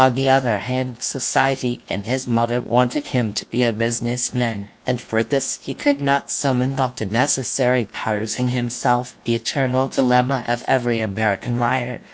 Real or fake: fake